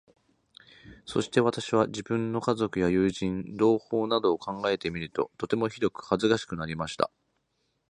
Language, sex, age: Japanese, male, 30-39